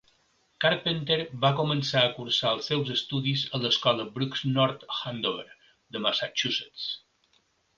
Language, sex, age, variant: Catalan, male, 60-69, Balear